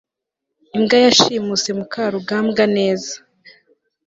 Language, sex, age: Kinyarwanda, female, 19-29